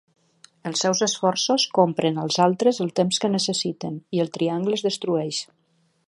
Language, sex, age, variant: Catalan, female, 50-59, Nord-Occidental